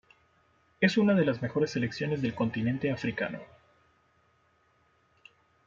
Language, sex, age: Spanish, male, 30-39